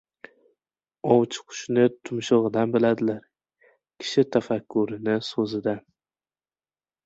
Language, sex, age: Uzbek, male, 19-29